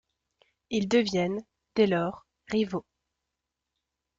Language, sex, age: French, female, 19-29